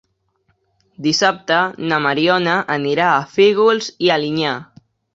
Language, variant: Catalan, Central